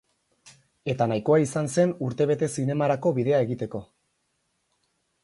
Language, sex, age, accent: Basque, male, 19-29, Erdialdekoa edo Nafarra (Gipuzkoa, Nafarroa)